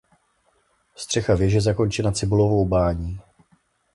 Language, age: Czech, 30-39